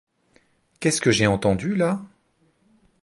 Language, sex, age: French, male, 40-49